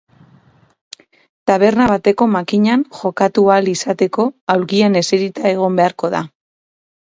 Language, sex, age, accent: Basque, female, 30-39, Mendebalekoa (Araba, Bizkaia, Gipuzkoako mendebaleko herri batzuk)